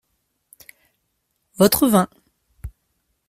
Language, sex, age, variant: French, male, 19-29, Français de métropole